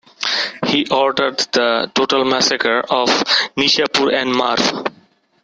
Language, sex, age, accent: English, male, 19-29, India and South Asia (India, Pakistan, Sri Lanka)